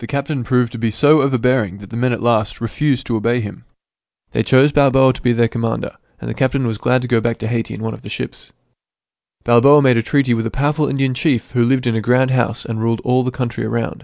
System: none